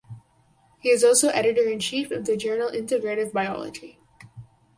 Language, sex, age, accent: English, female, under 19, United States English